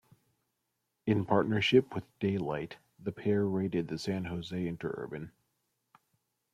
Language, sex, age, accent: English, male, 30-39, United States English